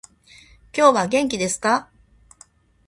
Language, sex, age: Japanese, female, 50-59